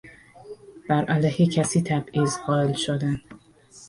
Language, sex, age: Persian, female, 40-49